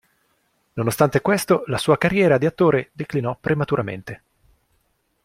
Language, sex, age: Italian, male, 19-29